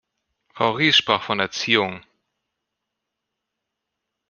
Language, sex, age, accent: German, male, 40-49, Deutschland Deutsch